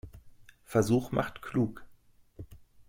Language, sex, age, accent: German, male, 30-39, Deutschland Deutsch